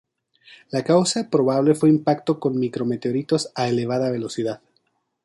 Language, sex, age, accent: Spanish, male, 30-39, México